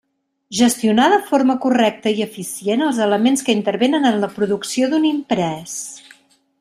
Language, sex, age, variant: Catalan, female, 40-49, Central